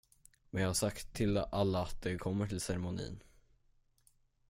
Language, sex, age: Swedish, male, under 19